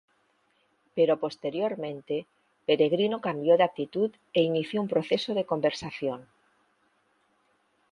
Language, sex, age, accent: Spanish, female, 50-59, España: Centro-Sur peninsular (Madrid, Toledo, Castilla-La Mancha)